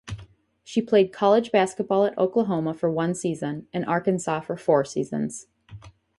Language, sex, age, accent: English, female, 19-29, United States English